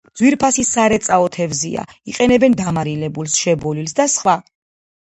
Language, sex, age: Georgian, female, 40-49